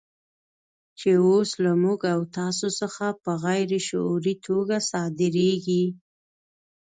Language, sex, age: Pashto, female, 19-29